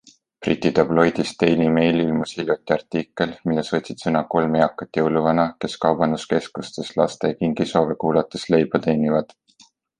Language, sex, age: Estonian, male, 19-29